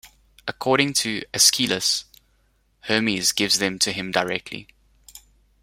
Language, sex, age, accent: English, male, 30-39, Southern African (South Africa, Zimbabwe, Namibia)